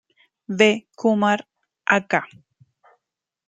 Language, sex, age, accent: Spanish, female, 40-49, Rioplatense: Argentina, Uruguay, este de Bolivia, Paraguay